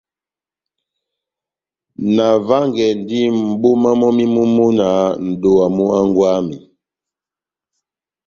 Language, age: Batanga, 60-69